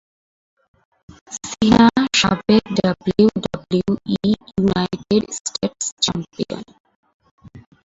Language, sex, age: Bengali, female, 19-29